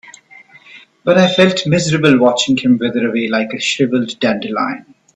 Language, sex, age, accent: English, male, 60-69, India and South Asia (India, Pakistan, Sri Lanka)